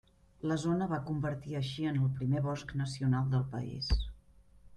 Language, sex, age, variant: Catalan, female, 50-59, Central